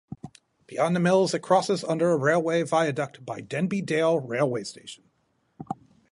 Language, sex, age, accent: English, male, 40-49, United States English